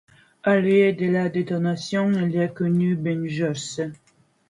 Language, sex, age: French, female, 40-49